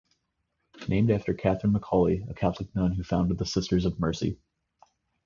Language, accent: English, United States English